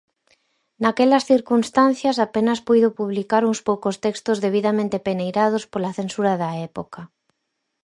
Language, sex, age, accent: Galician, female, 30-39, Normativo (estándar)